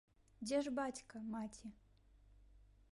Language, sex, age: Belarusian, female, 19-29